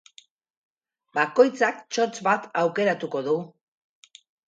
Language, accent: Basque, Mendebalekoa (Araba, Bizkaia, Gipuzkoako mendebaleko herri batzuk)